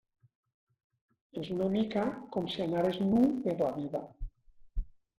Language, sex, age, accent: Catalan, male, 50-59, valencià